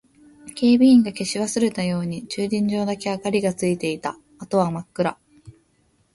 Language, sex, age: Japanese, female, 19-29